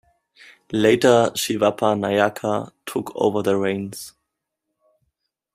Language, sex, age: English, male, 19-29